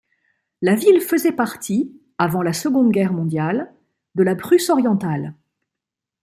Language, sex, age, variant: French, female, 50-59, Français de métropole